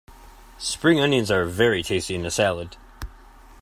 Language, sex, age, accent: English, male, 40-49, United States English